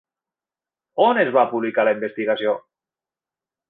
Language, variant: Catalan, Central